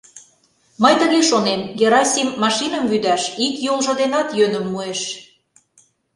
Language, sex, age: Mari, female, 50-59